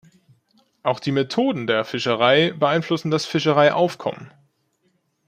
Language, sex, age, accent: German, male, 19-29, Deutschland Deutsch